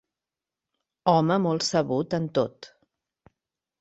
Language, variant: Catalan, Central